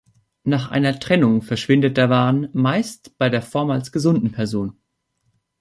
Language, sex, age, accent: German, male, 19-29, Deutschland Deutsch